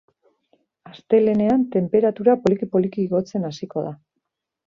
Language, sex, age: Basque, female, 40-49